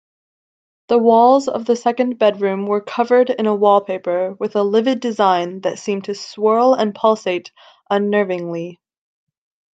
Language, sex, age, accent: English, female, 19-29, United States English